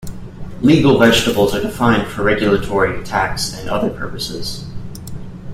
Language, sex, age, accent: English, male, 19-29, United States English